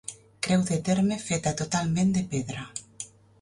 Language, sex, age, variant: Catalan, female, 40-49, Nord-Occidental